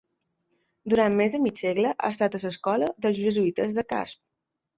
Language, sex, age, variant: Catalan, female, 19-29, Balear